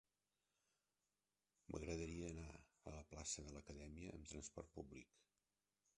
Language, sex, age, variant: Catalan, male, 60-69, Central